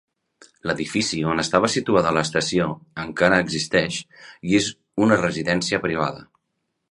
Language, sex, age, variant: Catalan, male, 40-49, Central